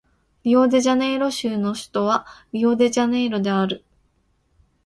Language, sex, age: Japanese, female, 19-29